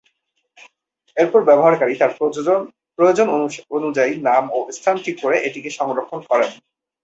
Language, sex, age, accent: Bengali, male, 19-29, Bangladeshi